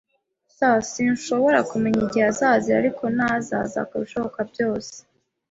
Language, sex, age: Kinyarwanda, female, 19-29